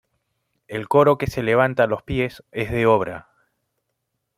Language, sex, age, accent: Spanish, male, 40-49, Andino-Pacífico: Colombia, Perú, Ecuador, oeste de Bolivia y Venezuela andina